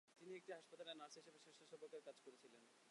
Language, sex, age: Bengali, male, 19-29